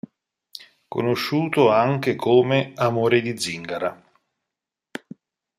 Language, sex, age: Italian, male, 40-49